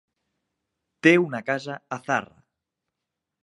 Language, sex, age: Catalan, male, 30-39